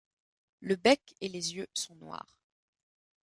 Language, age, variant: French, 19-29, Français de métropole